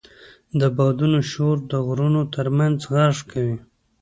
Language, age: Pashto, 30-39